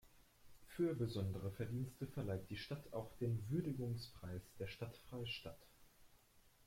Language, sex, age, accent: German, male, 19-29, Deutschland Deutsch